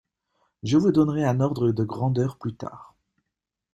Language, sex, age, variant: French, male, 30-39, Français de métropole